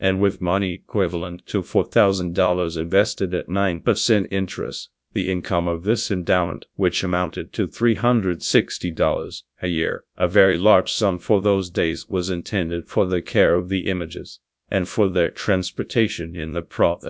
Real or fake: fake